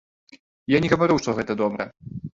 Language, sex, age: Belarusian, male, 19-29